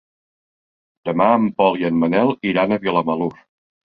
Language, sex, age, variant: Catalan, male, 50-59, Central